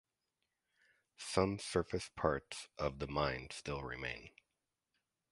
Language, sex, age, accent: English, male, 40-49, United States English